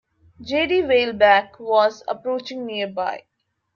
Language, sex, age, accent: English, female, 30-39, India and South Asia (India, Pakistan, Sri Lanka)